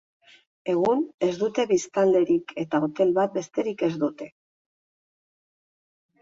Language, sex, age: Basque, female, 50-59